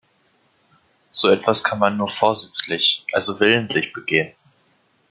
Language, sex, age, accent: German, male, under 19, Deutschland Deutsch